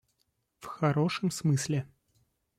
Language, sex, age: Russian, male, 30-39